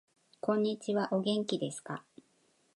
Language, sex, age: Japanese, female, 40-49